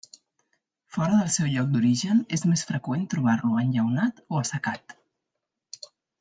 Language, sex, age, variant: Catalan, female, 40-49, Central